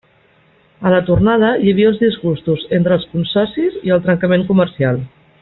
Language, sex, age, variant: Catalan, female, 40-49, Central